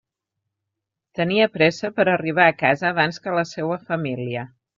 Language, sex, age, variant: Catalan, female, 40-49, Central